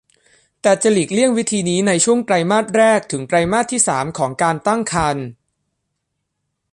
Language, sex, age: Thai, male, under 19